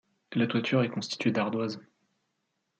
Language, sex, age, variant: French, male, 30-39, Français de métropole